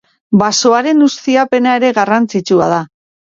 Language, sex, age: Basque, female, 50-59